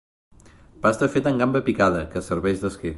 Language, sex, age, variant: Catalan, male, 30-39, Central